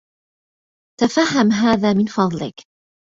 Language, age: Arabic, 30-39